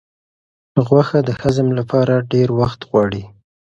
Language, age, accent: Pashto, 30-39, پکتیا ولایت، احمدزی